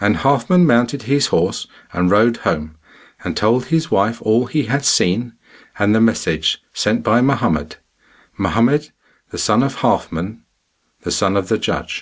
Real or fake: real